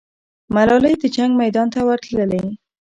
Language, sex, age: Pashto, female, 40-49